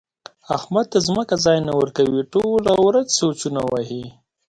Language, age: Pashto, 19-29